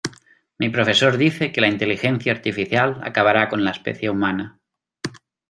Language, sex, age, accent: Spanish, male, 30-39, España: Norte peninsular (Asturias, Castilla y León, Cantabria, País Vasco, Navarra, Aragón, La Rioja, Guadalajara, Cuenca)